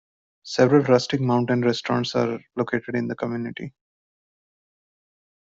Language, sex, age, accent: English, male, 19-29, India and South Asia (India, Pakistan, Sri Lanka)